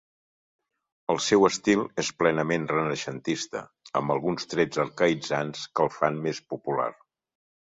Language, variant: Catalan, Central